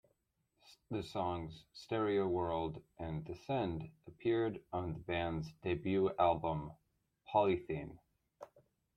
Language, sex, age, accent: English, male, 40-49, United States English